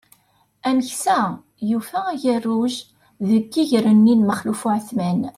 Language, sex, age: Kabyle, female, 40-49